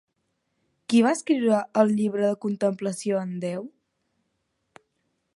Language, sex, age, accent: Catalan, female, 19-29, balear; valencià; menorquí